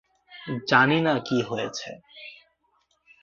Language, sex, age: Bengali, male, 19-29